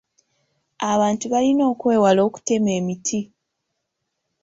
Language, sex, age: Ganda, female, 19-29